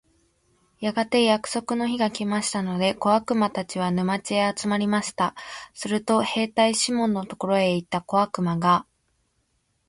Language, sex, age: Japanese, female, 19-29